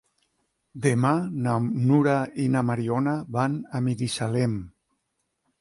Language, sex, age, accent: Catalan, male, 60-69, valencià